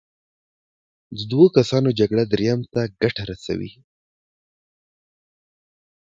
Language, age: Pashto, 19-29